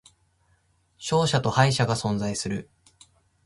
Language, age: Japanese, 19-29